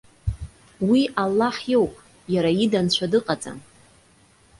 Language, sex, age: Abkhazian, female, 30-39